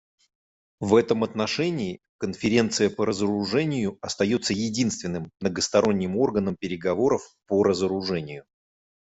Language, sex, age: Russian, male, 40-49